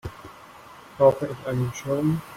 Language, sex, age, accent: German, male, 19-29, Schweizerdeutsch